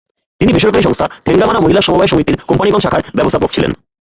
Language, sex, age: Bengali, male, 19-29